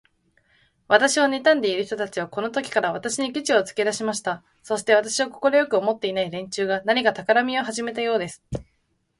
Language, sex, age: Japanese, female, 19-29